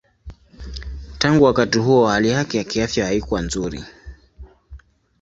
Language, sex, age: Swahili, male, 19-29